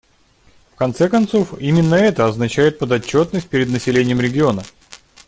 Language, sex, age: Russian, male, 30-39